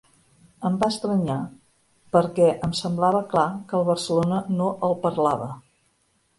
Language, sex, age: Catalan, female, 50-59